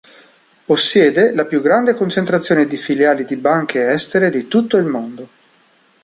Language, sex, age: Italian, male, 40-49